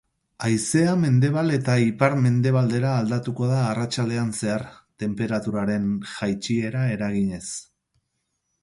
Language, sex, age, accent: Basque, male, 40-49, Mendebalekoa (Araba, Bizkaia, Gipuzkoako mendebaleko herri batzuk)